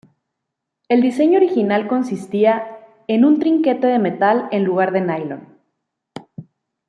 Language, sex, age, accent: Spanish, female, 30-39, México